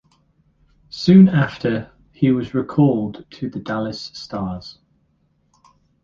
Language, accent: English, England English